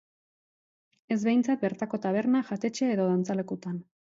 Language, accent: Basque, Erdialdekoa edo Nafarra (Gipuzkoa, Nafarroa)